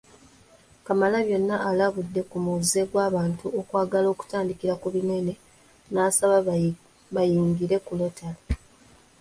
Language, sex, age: Ganda, female, 19-29